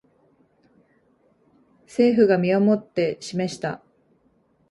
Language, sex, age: Japanese, female, 30-39